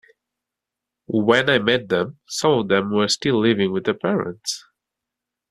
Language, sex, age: English, male, 19-29